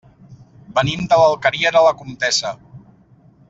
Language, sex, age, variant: Catalan, male, 30-39, Central